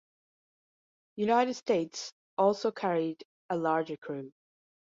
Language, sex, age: English, female, under 19